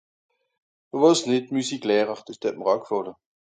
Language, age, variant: Swiss German, 40-49, Nordniederàlemmànisch (Rishoffe, Zàwere, Bùsswìller, Hawenau, Brüemt, Stroossbùri, Molse, Dàmbàch, Schlettstàtt, Pfàlzbùri usw.)